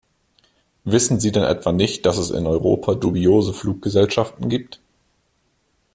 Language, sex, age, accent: German, male, 19-29, Deutschland Deutsch